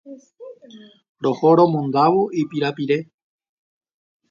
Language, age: Guarani, 40-49